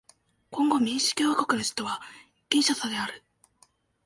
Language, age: Japanese, 19-29